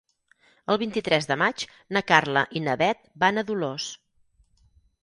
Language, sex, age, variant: Catalan, female, 50-59, Central